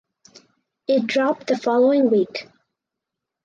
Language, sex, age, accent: English, female, under 19, United States English